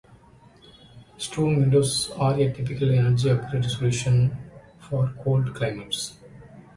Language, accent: English, India and South Asia (India, Pakistan, Sri Lanka)